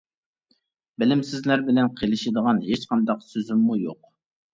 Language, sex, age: Uyghur, male, 19-29